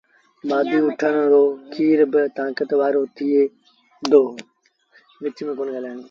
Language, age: Sindhi Bhil, under 19